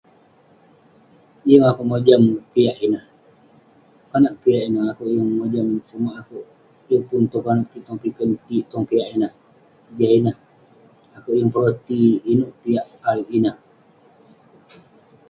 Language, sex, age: Western Penan, male, 19-29